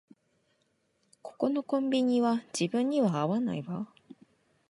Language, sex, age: Japanese, female, 19-29